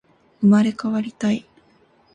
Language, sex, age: Japanese, female, 19-29